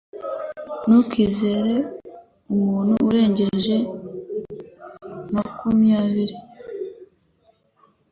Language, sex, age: Kinyarwanda, female, 19-29